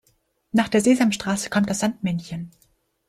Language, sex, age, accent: German, female, under 19, Deutschland Deutsch